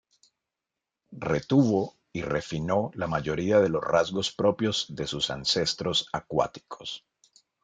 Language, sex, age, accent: Spanish, male, 40-49, Andino-Pacífico: Colombia, Perú, Ecuador, oeste de Bolivia y Venezuela andina